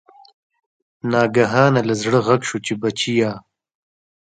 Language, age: Pashto, 19-29